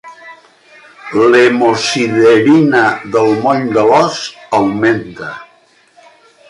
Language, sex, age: Catalan, male, 80-89